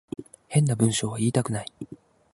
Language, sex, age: Japanese, male, under 19